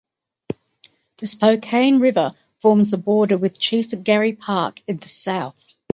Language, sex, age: English, female, 60-69